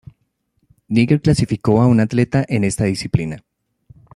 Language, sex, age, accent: Spanish, male, 30-39, Andino-Pacífico: Colombia, Perú, Ecuador, oeste de Bolivia y Venezuela andina